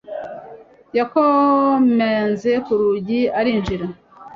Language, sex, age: Kinyarwanda, female, 30-39